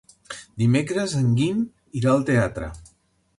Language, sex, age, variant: Catalan, male, 50-59, Central